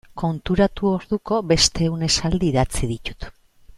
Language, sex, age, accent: Basque, female, 40-49, Mendebalekoa (Araba, Bizkaia, Gipuzkoako mendebaleko herri batzuk)